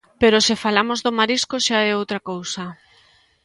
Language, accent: Galician, Normativo (estándar)